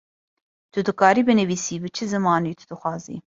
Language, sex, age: Kurdish, female, 30-39